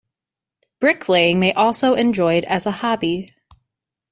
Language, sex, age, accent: English, female, 19-29, United States English